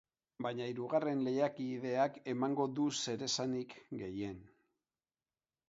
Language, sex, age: Basque, male, 50-59